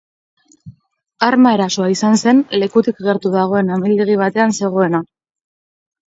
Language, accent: Basque, Mendebalekoa (Araba, Bizkaia, Gipuzkoako mendebaleko herri batzuk)